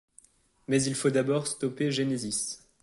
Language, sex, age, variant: French, male, 19-29, Français de métropole